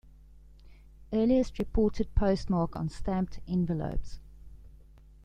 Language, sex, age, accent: English, female, 30-39, Southern African (South Africa, Zimbabwe, Namibia)